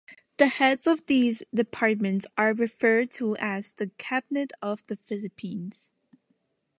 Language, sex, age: English, female, under 19